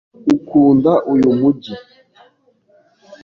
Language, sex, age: Kinyarwanda, male, 19-29